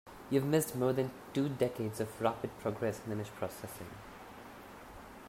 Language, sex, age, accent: English, male, 19-29, India and South Asia (India, Pakistan, Sri Lanka)